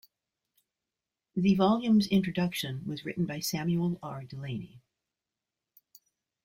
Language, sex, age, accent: English, female, 60-69, United States English